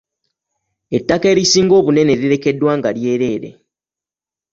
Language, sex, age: Ganda, male, 19-29